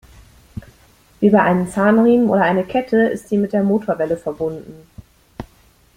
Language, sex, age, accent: German, female, 30-39, Deutschland Deutsch